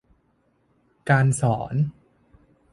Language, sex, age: Thai, male, 19-29